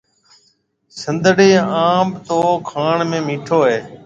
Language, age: Marwari (Pakistan), 40-49